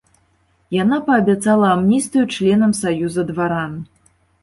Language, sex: Belarusian, female